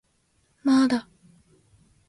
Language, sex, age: Japanese, female, under 19